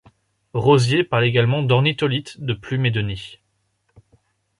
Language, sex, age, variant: French, male, 19-29, Français de métropole